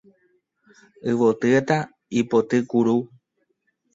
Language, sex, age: Guarani, male, 19-29